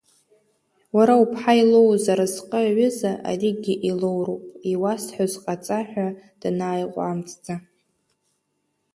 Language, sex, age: Abkhazian, female, under 19